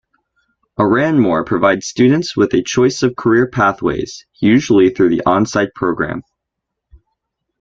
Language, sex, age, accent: English, male, under 19, Canadian English